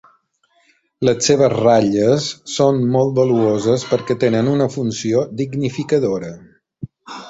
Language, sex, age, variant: Catalan, male, 50-59, Balear